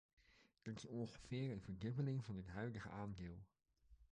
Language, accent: Dutch, Nederlands Nederlands